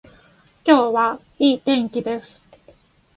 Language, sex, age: Japanese, female, 30-39